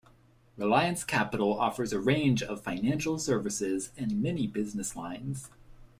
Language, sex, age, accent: English, male, 30-39, United States English